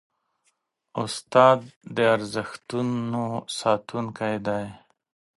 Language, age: Pashto, 40-49